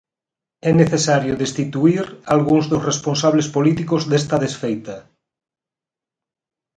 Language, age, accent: Galician, 40-49, Atlántico (seseo e gheada)